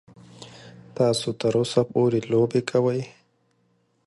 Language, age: Pashto, 40-49